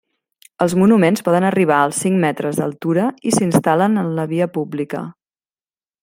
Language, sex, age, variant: Catalan, female, 40-49, Central